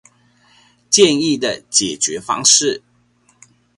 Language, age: Chinese, 40-49